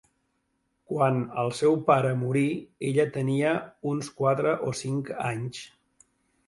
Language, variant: Catalan, Central